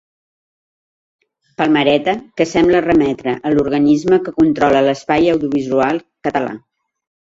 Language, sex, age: Catalan, female, 60-69